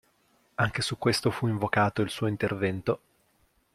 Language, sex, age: Italian, male, 19-29